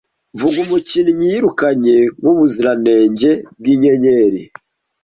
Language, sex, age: Kinyarwanda, male, 19-29